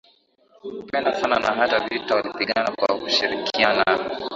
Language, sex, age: Swahili, male, 19-29